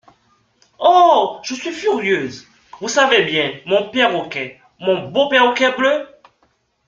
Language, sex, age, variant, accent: French, male, 19-29, Français d'Amérique du Nord, Français du Canada